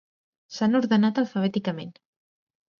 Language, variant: Catalan, Central